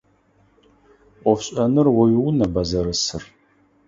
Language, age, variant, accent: Adyghe, 30-39, Адыгабзэ (Кирил, пстэумэ зэдыряе), Кıэмгуй (Çemguy)